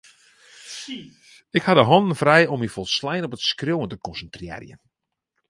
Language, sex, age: Western Frisian, male, 30-39